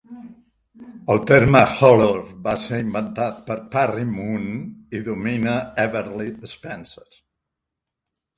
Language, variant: Catalan, Central